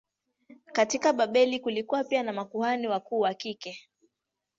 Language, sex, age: Swahili, female, 19-29